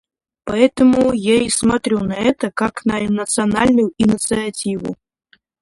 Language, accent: Russian, Русский